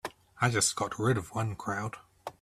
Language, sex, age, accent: English, male, 30-39, New Zealand English